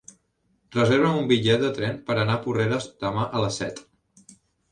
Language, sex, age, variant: Catalan, male, under 19, Central